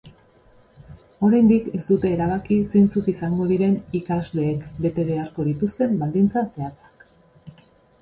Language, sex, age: Basque, female, 40-49